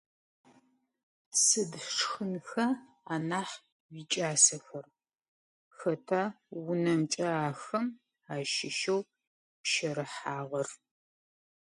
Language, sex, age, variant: Adyghe, female, 40-49, Адыгабзэ (Кирил, пстэумэ зэдыряе)